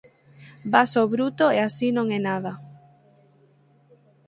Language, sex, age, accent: Galician, female, 19-29, Oriental (común en zona oriental)